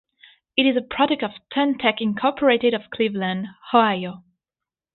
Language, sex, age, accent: English, female, 19-29, England English